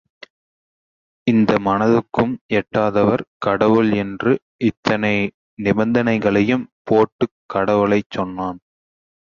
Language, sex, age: Tamil, male, 19-29